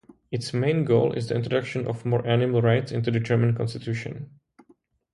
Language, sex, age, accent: English, male, 30-39, Czech